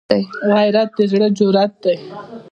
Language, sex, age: Pashto, female, 19-29